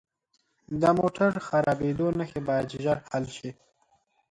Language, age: Pashto, 19-29